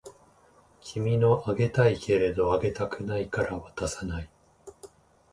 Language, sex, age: Japanese, male, 19-29